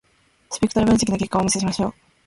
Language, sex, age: Japanese, female, 19-29